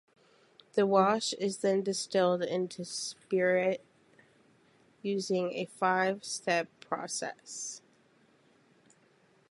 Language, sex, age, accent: English, female, 19-29, United States English